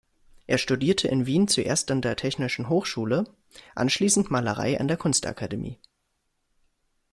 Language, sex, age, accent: German, male, 19-29, Deutschland Deutsch